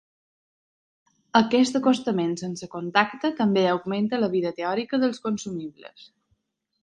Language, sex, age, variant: Catalan, female, 30-39, Balear